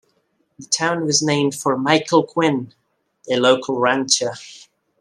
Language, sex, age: English, male, 19-29